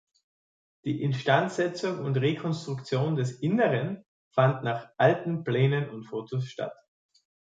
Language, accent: German, Österreichisches Deutsch